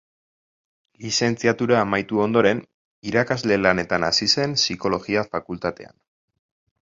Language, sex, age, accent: Basque, male, 30-39, Mendebalekoa (Araba, Bizkaia, Gipuzkoako mendebaleko herri batzuk)